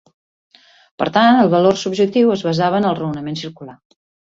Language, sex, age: Catalan, female, 50-59